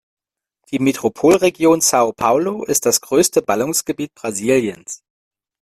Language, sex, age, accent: German, female, 30-39, Deutschland Deutsch